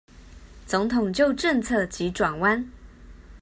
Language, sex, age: Chinese, female, 30-39